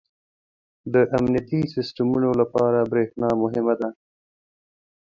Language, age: Pashto, 30-39